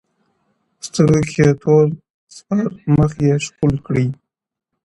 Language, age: Pashto, under 19